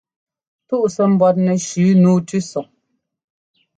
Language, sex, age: Ngomba, female, 30-39